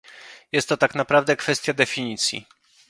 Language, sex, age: Polish, male, 30-39